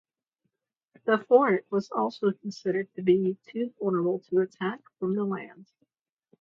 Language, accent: English, United States English